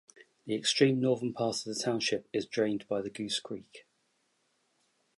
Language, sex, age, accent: English, male, 40-49, England English